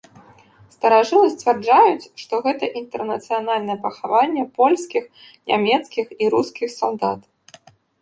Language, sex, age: Belarusian, female, 19-29